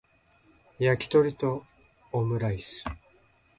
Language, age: Japanese, 40-49